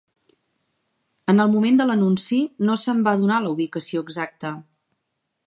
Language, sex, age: Catalan, female, 40-49